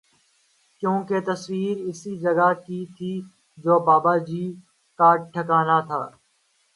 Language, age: Urdu, 19-29